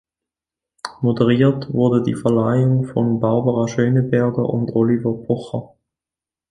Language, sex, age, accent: German, male, 19-29, Schweizerdeutsch